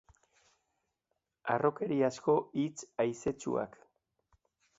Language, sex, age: Basque, male, 60-69